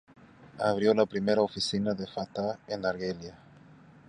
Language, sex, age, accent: Spanish, male, 30-39, México